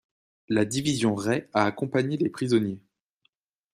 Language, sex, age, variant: French, male, 19-29, Français de métropole